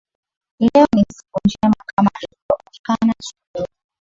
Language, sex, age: Swahili, female, 19-29